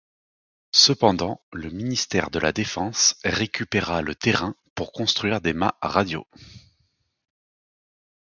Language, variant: French, Français de métropole